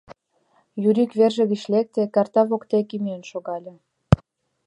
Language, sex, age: Mari, female, under 19